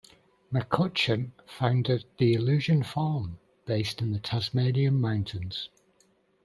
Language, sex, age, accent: English, male, 50-59, England English